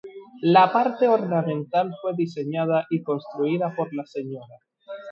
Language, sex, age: Spanish, male, 19-29